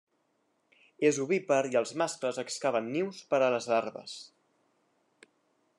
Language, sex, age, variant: Catalan, male, under 19, Central